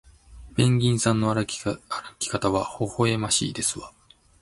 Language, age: Japanese, 50-59